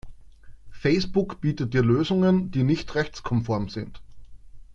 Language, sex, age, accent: German, male, 30-39, Österreichisches Deutsch